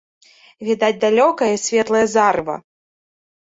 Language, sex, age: Belarusian, female, 19-29